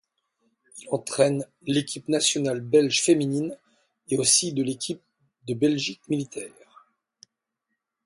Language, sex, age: French, male, 50-59